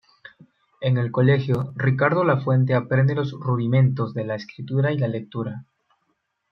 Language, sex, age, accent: Spanish, male, 19-29, Andino-Pacífico: Colombia, Perú, Ecuador, oeste de Bolivia y Venezuela andina